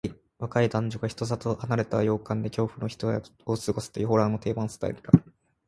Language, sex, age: Japanese, male, 19-29